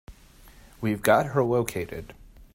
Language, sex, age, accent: English, male, 30-39, United States English